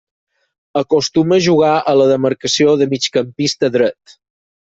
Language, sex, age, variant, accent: Catalan, male, 30-39, Balear, mallorquí